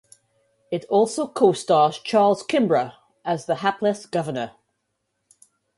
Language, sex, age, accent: English, female, 50-59, West Indies and Bermuda (Bahamas, Bermuda, Jamaica, Trinidad)